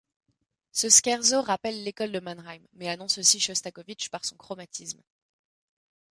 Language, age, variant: French, 19-29, Français de métropole